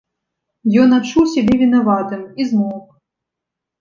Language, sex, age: Belarusian, female, 19-29